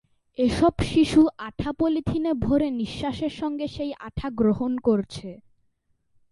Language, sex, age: Bengali, male, under 19